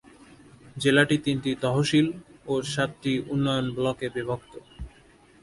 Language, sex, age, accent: Bengali, male, 19-29, Standard Bengali